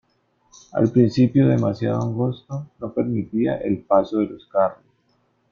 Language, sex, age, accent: Spanish, male, 19-29, Andino-Pacífico: Colombia, Perú, Ecuador, oeste de Bolivia y Venezuela andina